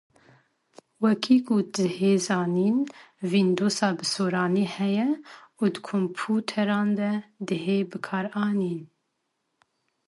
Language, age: Kurdish, 30-39